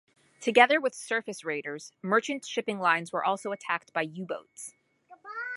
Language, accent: English, United States English